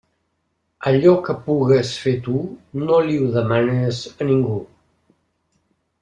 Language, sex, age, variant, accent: Catalan, male, 60-69, Central, central